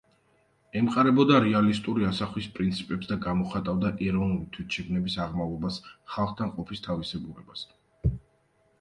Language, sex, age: Georgian, male, 19-29